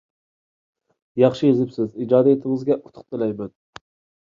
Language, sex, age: Uyghur, male, 19-29